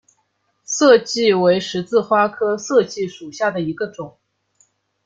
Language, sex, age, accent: Chinese, female, 19-29, 出生地：上海市